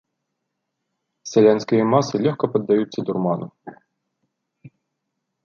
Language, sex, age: Belarusian, male, 30-39